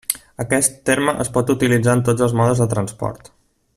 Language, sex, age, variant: Catalan, male, 19-29, Central